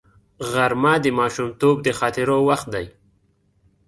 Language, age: Pashto, 19-29